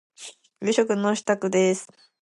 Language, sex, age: Japanese, female, under 19